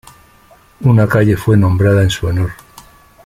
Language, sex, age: Spanish, male, 60-69